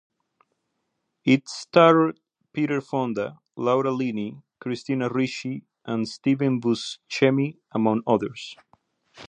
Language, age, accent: English, 30-39, United States English